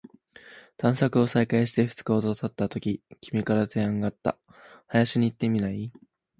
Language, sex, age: Japanese, male, under 19